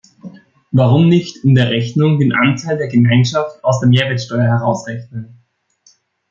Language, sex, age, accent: German, male, under 19, Österreichisches Deutsch